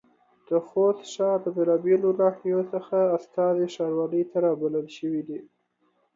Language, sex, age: Pashto, male, 19-29